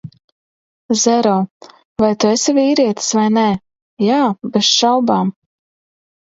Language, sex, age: Latvian, female, 30-39